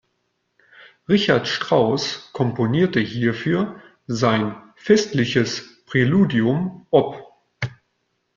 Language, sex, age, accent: German, male, 40-49, Deutschland Deutsch